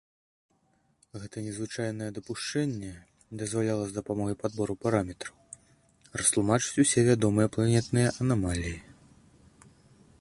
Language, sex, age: Belarusian, male, 30-39